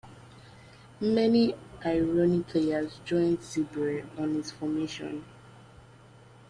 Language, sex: English, female